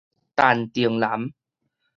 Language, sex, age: Min Nan Chinese, male, 19-29